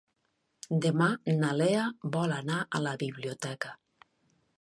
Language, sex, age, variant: Catalan, female, 40-49, Nord-Occidental